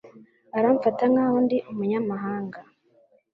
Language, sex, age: Kinyarwanda, female, 19-29